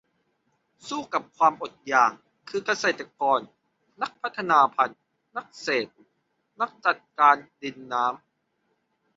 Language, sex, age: Thai, male, 19-29